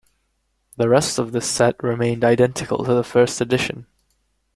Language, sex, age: English, male, 19-29